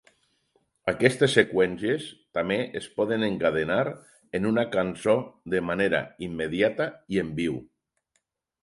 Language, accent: Catalan, valencià